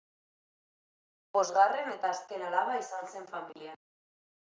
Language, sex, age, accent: Basque, female, 19-29, Mendebalekoa (Araba, Bizkaia, Gipuzkoako mendebaleko herri batzuk)